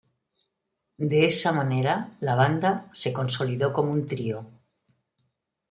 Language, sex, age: Spanish, female, 70-79